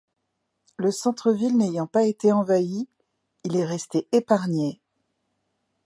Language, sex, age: French, female, 50-59